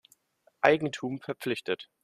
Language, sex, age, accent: German, male, 19-29, Deutschland Deutsch